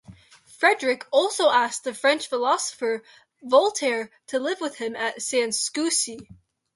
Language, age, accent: English, under 19, United States English